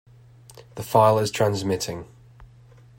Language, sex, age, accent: English, male, 19-29, England English